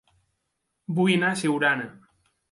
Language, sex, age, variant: Catalan, male, 30-39, Balear